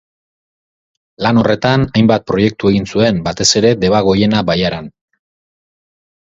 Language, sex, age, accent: Basque, male, 30-39, Erdialdekoa edo Nafarra (Gipuzkoa, Nafarroa)